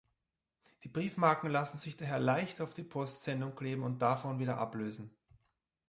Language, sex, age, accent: German, male, 40-49, Österreichisches Deutsch